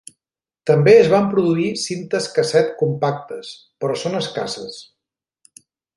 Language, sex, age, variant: Catalan, male, 40-49, Central